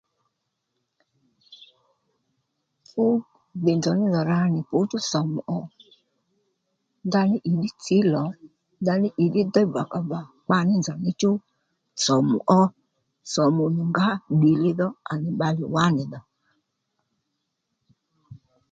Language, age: Lendu, 40-49